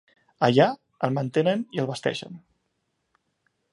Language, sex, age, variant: Catalan, male, 30-39, Central